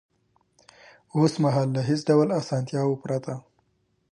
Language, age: Pashto, 19-29